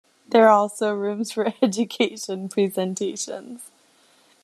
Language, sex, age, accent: English, female, 19-29, United States English